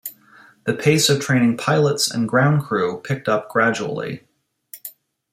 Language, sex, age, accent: English, male, 40-49, United States English